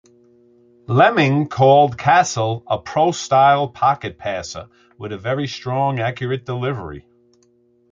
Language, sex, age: English, male, 60-69